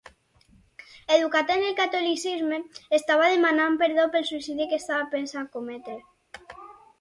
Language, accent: Catalan, valencià